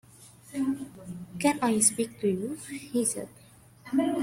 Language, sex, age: English, female, 40-49